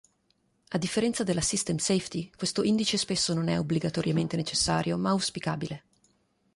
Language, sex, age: Italian, female, 30-39